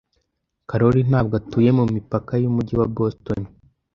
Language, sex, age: Kinyarwanda, male, under 19